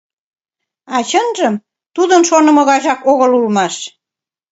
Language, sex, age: Mari, female, 19-29